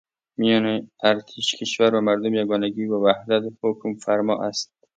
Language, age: Persian, 30-39